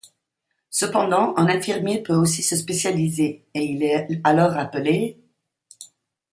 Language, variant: French, Français de métropole